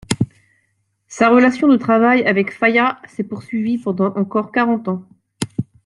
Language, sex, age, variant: French, female, 50-59, Français de métropole